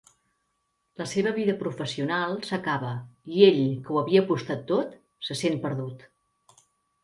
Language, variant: Catalan, Central